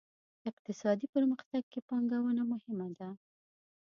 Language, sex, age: Pashto, female, 30-39